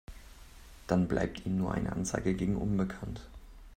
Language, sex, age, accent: German, male, 19-29, Deutschland Deutsch